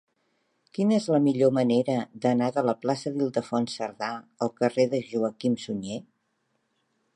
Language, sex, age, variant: Catalan, female, 40-49, Central